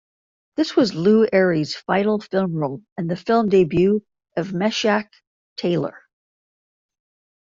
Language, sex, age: English, female, 50-59